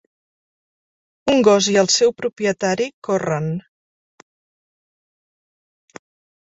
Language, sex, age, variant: Catalan, female, 50-59, Central